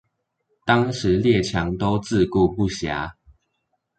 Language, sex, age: Chinese, male, under 19